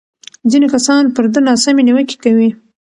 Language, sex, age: Pashto, female, 30-39